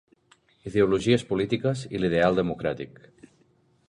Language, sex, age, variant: Catalan, male, 30-39, Central